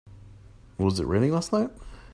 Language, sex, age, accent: English, male, 30-39, United States English